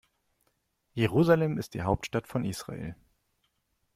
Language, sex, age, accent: German, male, 19-29, Deutschland Deutsch